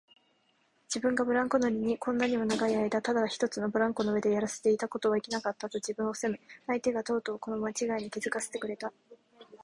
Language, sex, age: Japanese, female, under 19